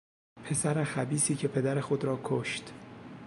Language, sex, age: Persian, male, 19-29